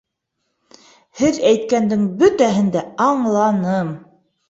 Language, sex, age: Bashkir, female, 30-39